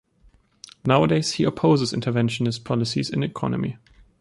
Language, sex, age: English, male, under 19